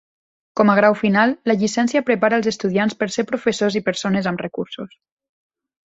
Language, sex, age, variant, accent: Catalan, female, 19-29, Nord-Occidental, Tortosí